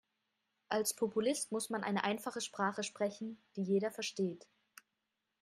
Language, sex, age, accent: German, female, 19-29, Deutschland Deutsch